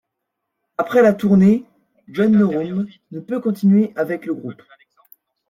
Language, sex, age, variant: French, male, 19-29, Français de métropole